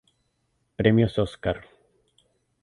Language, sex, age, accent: Spanish, male, 19-29, España: Islas Canarias